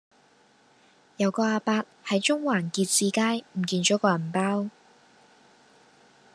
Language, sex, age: Cantonese, female, 19-29